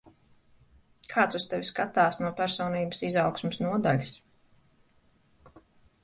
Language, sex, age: Latvian, female, 30-39